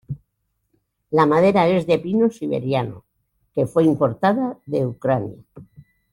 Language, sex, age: Spanish, female, 80-89